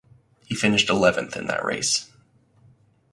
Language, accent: English, United States English